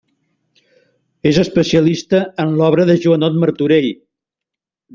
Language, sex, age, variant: Catalan, male, 60-69, Central